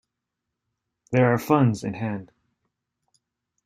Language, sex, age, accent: English, male, 30-39, United States English